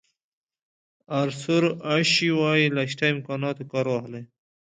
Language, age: Pashto, 30-39